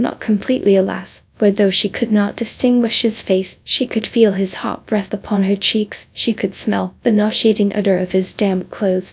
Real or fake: fake